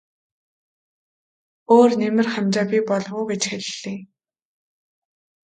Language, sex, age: Mongolian, female, 19-29